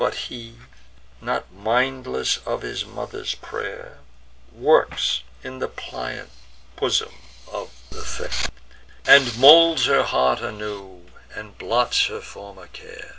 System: none